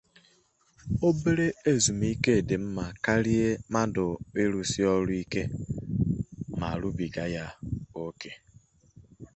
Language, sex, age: Igbo, male, 19-29